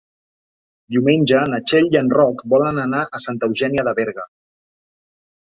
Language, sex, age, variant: Catalan, male, 40-49, Central